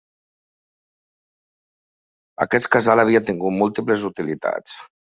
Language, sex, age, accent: Catalan, male, 50-59, valencià